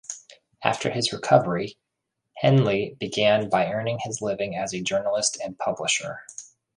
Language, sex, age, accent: English, male, 30-39, United States English